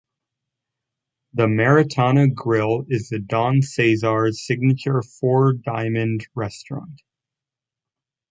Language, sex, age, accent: English, male, under 19, United States English